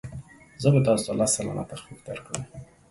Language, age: Pashto, 30-39